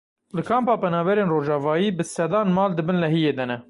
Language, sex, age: Kurdish, male, 30-39